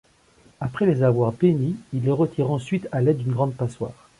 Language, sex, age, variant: French, male, 50-59, Français de métropole